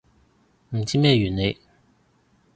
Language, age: Cantonese, 30-39